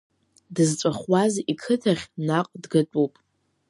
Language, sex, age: Abkhazian, female, under 19